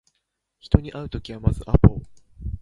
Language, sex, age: Japanese, male, 30-39